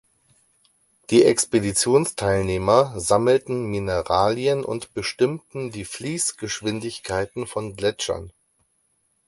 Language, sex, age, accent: German, male, 30-39, Deutschland Deutsch